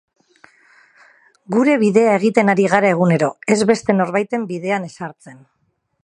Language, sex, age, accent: Basque, female, 30-39, Mendebalekoa (Araba, Bizkaia, Gipuzkoako mendebaleko herri batzuk)